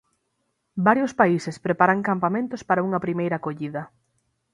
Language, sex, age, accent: Galician, female, 19-29, Atlántico (seseo e gheada); Normativo (estándar)